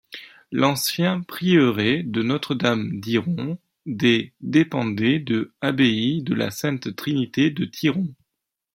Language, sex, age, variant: French, male, 19-29, Français de métropole